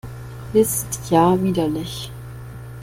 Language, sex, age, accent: German, female, 19-29, Deutschland Deutsch